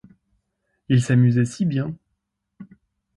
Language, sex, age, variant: French, male, 19-29, Français de métropole